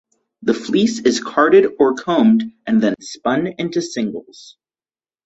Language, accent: English, United States English